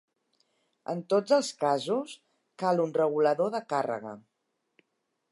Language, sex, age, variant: Catalan, female, 60-69, Central